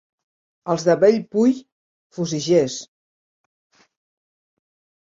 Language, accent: Catalan, Barceloní